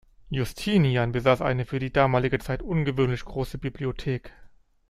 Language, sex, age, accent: German, male, 30-39, Deutschland Deutsch